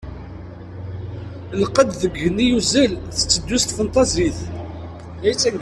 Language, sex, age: Kabyle, male, 30-39